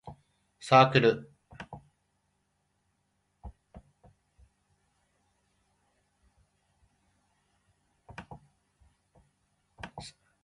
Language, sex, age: Japanese, male, 40-49